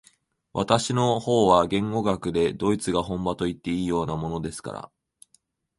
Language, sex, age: Japanese, male, 19-29